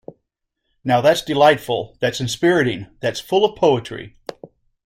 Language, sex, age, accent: English, male, 40-49, United States English